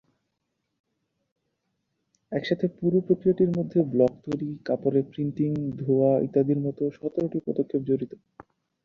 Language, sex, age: Bengali, male, 19-29